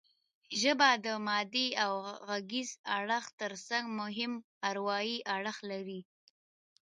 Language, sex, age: Pashto, female, under 19